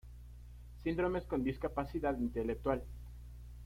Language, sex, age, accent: Spanish, male, under 19, Andino-Pacífico: Colombia, Perú, Ecuador, oeste de Bolivia y Venezuela andina